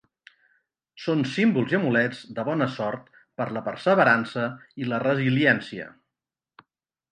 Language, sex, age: Catalan, male, 50-59